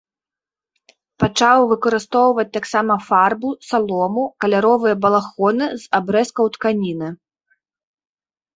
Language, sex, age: Belarusian, female, 30-39